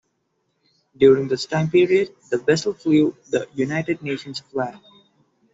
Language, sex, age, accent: English, male, 19-29, India and South Asia (India, Pakistan, Sri Lanka)